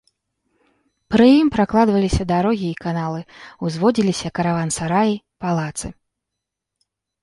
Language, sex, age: Belarusian, female, 19-29